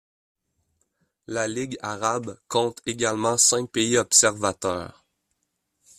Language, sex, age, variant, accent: French, male, 19-29, Français d'Amérique du Nord, Français du Canada